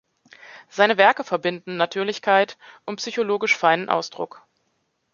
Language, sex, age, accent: German, female, 30-39, Deutschland Deutsch